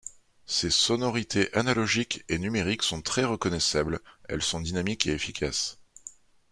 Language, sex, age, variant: French, male, 30-39, Français de métropole